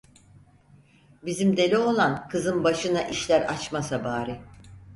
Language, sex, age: Turkish, female, 60-69